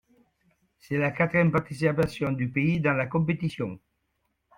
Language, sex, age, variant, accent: French, male, 70-79, Français d'Amérique du Nord, Français du Canada